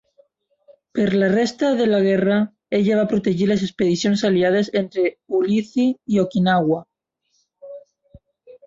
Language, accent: Catalan, aprenent (recent, des del castellà)